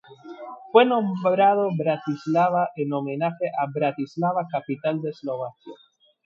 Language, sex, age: Spanish, male, 19-29